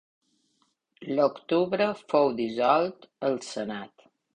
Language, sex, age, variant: Catalan, female, 50-59, Balear